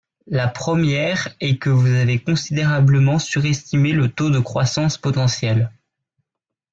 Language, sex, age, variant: French, male, 19-29, Français de métropole